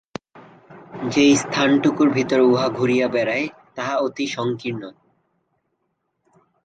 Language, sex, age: Bengali, male, 19-29